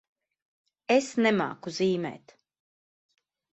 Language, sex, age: Latvian, male, 30-39